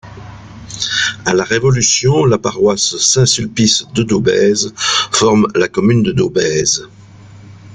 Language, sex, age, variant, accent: French, male, 60-69, Français d'Europe, Français de Belgique